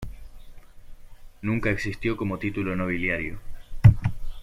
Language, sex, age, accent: Spanish, male, 19-29, Rioplatense: Argentina, Uruguay, este de Bolivia, Paraguay